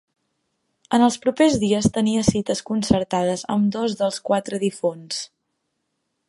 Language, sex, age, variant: Catalan, female, 19-29, Central